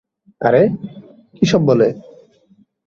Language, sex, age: Bengali, male, 19-29